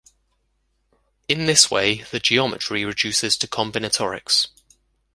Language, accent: English, England English